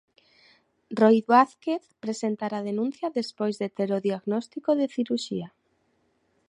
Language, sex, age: Galician, female, 19-29